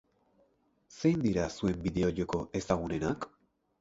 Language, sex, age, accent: Basque, male, 19-29, Erdialdekoa edo Nafarra (Gipuzkoa, Nafarroa)